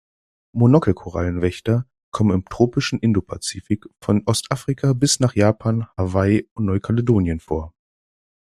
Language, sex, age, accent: German, male, 19-29, Deutschland Deutsch